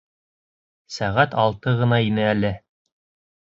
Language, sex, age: Bashkir, male, 30-39